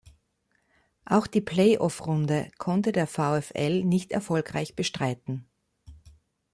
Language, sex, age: German, female, 50-59